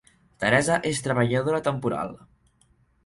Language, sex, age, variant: Catalan, male, under 19, Central